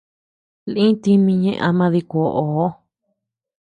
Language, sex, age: Tepeuxila Cuicatec, female, 19-29